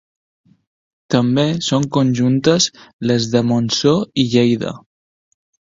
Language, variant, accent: Catalan, Balear, mallorquí; Palma